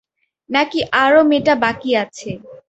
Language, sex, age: Bengali, female, under 19